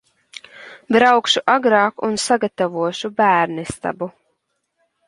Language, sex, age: Latvian, female, 19-29